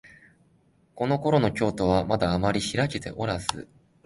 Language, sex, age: Japanese, male, 19-29